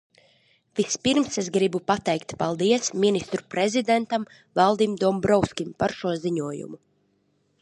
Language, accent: Latvian, Riga